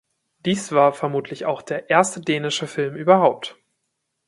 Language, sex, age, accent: German, male, 19-29, Deutschland Deutsch